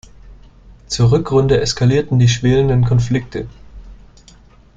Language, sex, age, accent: German, male, 19-29, Deutschland Deutsch